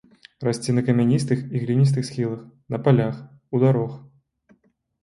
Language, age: Belarusian, 19-29